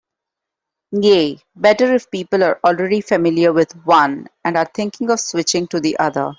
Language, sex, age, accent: English, female, 30-39, India and South Asia (India, Pakistan, Sri Lanka)